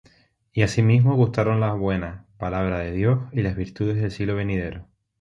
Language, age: Spanish, 19-29